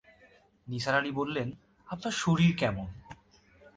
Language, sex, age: Bengali, male, 19-29